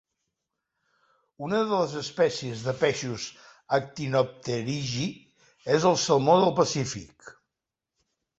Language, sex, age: Catalan, male, 60-69